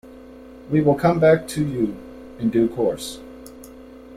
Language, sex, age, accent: English, male, 40-49, United States English